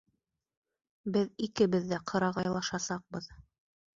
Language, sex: Bashkir, female